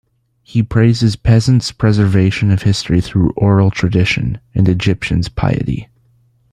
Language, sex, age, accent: English, male, under 19, United States English